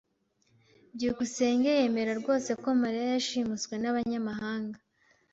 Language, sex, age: Kinyarwanda, female, 19-29